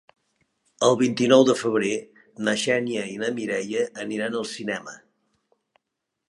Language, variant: Catalan, Nord-Occidental